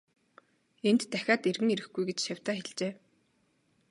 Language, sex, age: Mongolian, female, 19-29